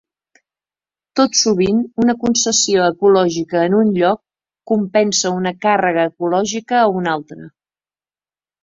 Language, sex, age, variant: Catalan, female, 60-69, Central